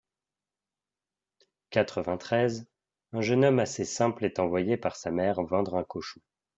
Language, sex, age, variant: French, male, 19-29, Français de métropole